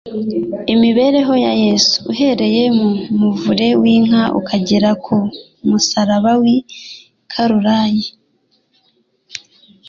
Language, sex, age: Kinyarwanda, female, under 19